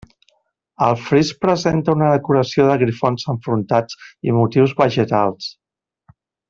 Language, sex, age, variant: Catalan, male, 40-49, Central